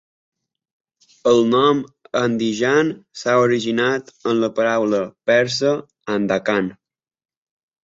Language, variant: Catalan, Balear